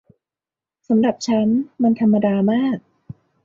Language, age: Thai, 19-29